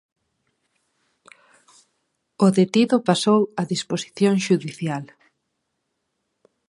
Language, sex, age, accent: Galician, female, 30-39, Normativo (estándar)